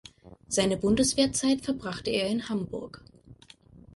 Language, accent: German, Deutschland Deutsch